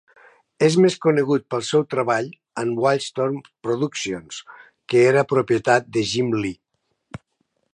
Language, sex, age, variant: Catalan, male, 60-69, Nord-Occidental